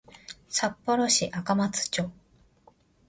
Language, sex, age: Japanese, female, 30-39